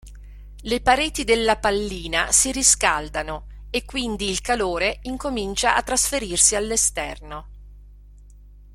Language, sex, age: Italian, female, 50-59